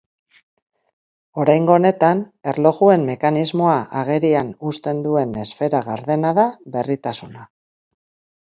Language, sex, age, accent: Basque, female, 50-59, Mendebalekoa (Araba, Bizkaia, Gipuzkoako mendebaleko herri batzuk)